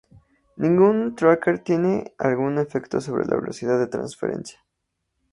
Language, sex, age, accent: Spanish, male, 19-29, México